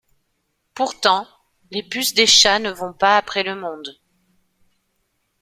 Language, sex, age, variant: French, female, 40-49, Français de métropole